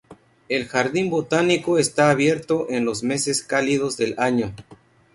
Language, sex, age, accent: Spanish, male, 30-39, México